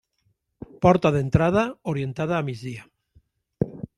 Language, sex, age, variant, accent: Catalan, male, 60-69, Valencià central, valencià